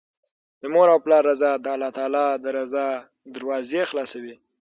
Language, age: Pashto, under 19